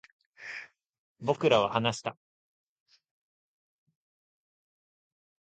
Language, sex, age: Japanese, male, 19-29